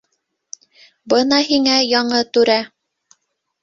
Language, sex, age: Bashkir, female, 30-39